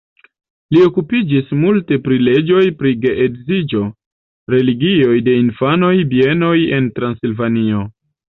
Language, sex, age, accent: Esperanto, male, 19-29, Internacia